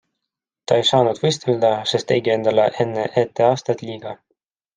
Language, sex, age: Estonian, male, 19-29